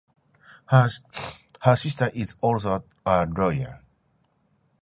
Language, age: English, 50-59